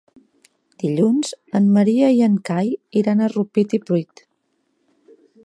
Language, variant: Catalan, Central